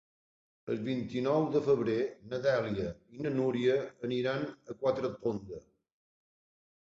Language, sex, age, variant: Catalan, male, 60-69, Balear